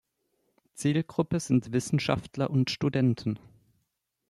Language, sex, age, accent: German, male, under 19, Deutschland Deutsch